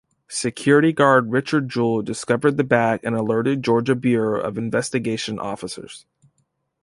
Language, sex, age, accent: English, male, 19-29, United States English